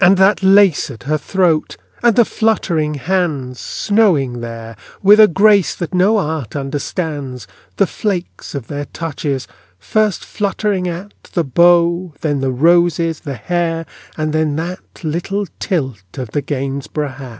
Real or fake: real